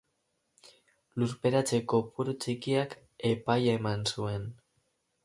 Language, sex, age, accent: Basque, male, under 19, Mendebalekoa (Araba, Bizkaia, Gipuzkoako mendebaleko herri batzuk)